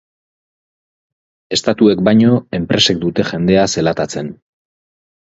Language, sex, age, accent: Basque, male, 30-39, Erdialdekoa edo Nafarra (Gipuzkoa, Nafarroa)